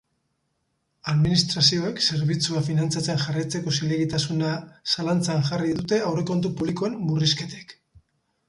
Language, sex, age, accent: Basque, male, 50-59, Mendebalekoa (Araba, Bizkaia, Gipuzkoako mendebaleko herri batzuk)